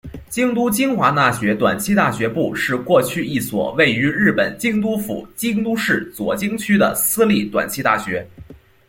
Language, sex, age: Chinese, male, under 19